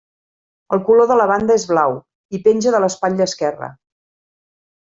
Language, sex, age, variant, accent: Catalan, female, 50-59, Central, central